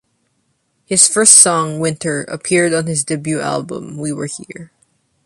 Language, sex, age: English, female, 19-29